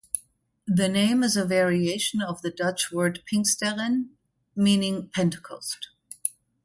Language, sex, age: English, female, 50-59